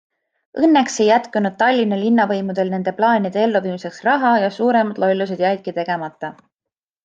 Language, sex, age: Estonian, female, 19-29